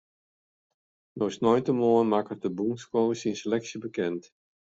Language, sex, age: Western Frisian, male, 60-69